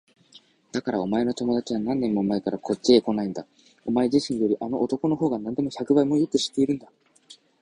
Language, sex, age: Japanese, male, under 19